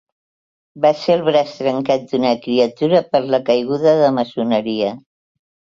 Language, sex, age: Catalan, female, 60-69